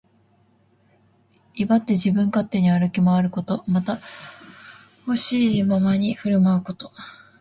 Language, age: Japanese, 19-29